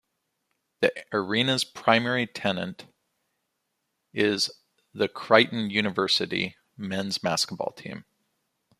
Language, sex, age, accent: English, male, 40-49, United States English